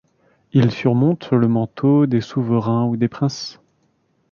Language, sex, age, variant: French, male, 30-39, Français de métropole